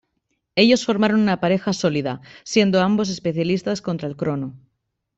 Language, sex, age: Spanish, female, 30-39